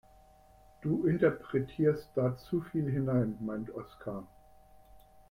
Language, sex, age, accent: German, male, 70-79, Deutschland Deutsch